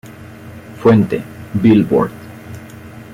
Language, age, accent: Spanish, 50-59, México